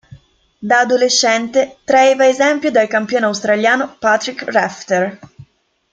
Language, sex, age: Italian, female, 19-29